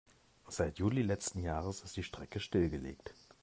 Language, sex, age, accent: German, male, 40-49, Deutschland Deutsch